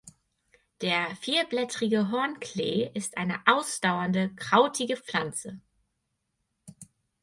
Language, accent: German, Deutschland Deutsch